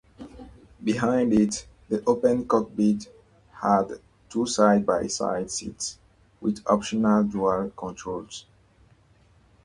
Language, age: English, 19-29